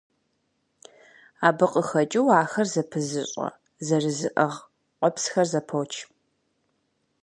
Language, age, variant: Kabardian, 19-29, Адыгэбзэ (Къэбэрдей, Кирил, псоми зэдай)